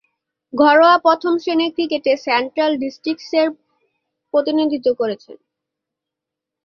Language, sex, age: Bengali, female, 19-29